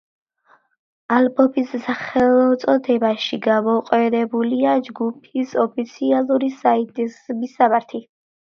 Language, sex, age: Georgian, female, under 19